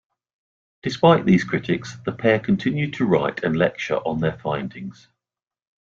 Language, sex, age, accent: English, male, 50-59, England English